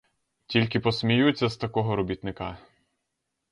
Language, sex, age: Ukrainian, male, 19-29